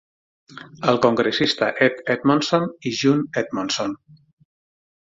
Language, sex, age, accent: Catalan, male, 40-49, central; nord-occidental